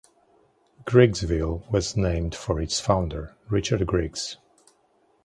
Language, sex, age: English, male, 40-49